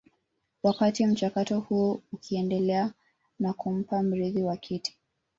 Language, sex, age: Swahili, male, 19-29